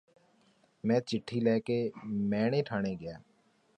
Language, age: Punjabi, 30-39